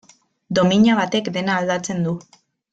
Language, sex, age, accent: Basque, female, 19-29, Mendebalekoa (Araba, Bizkaia, Gipuzkoako mendebaleko herri batzuk)